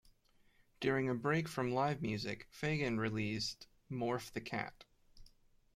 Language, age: English, 19-29